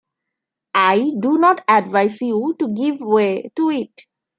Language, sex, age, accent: English, female, 19-29, India and South Asia (India, Pakistan, Sri Lanka)